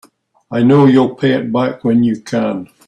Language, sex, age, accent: English, male, 50-59, Scottish English